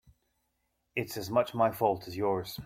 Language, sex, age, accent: English, male, 40-49, England English